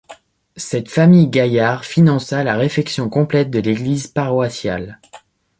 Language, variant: French, Français de métropole